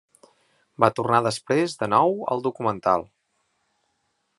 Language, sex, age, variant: Catalan, male, 40-49, Central